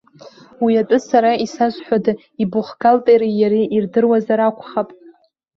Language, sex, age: Abkhazian, female, 19-29